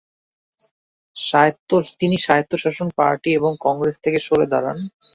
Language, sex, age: Bengali, male, 19-29